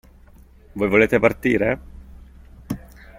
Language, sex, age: Italian, male, 30-39